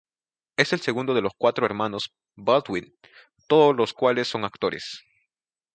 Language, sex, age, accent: Spanish, male, under 19, Andino-Pacífico: Colombia, Perú, Ecuador, oeste de Bolivia y Venezuela andina